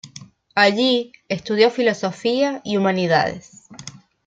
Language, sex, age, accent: Spanish, female, 30-39, Rioplatense: Argentina, Uruguay, este de Bolivia, Paraguay